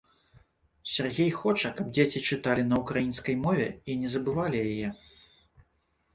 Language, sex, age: Belarusian, male, 30-39